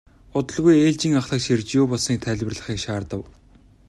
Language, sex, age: Mongolian, male, 19-29